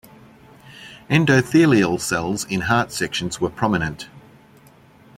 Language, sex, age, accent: English, male, 50-59, Australian English